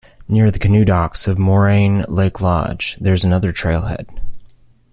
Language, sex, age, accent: English, male, 19-29, United States English